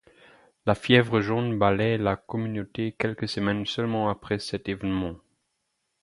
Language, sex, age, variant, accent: French, male, 30-39, Français d'Europe, Français d’Allemagne